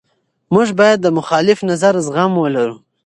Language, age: Pashto, 19-29